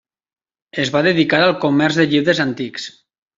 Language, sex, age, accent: Catalan, male, 30-39, valencià